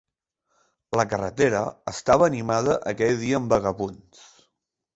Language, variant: Catalan, Central